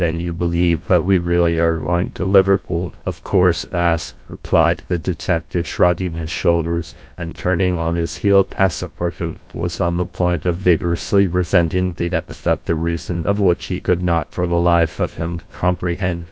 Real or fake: fake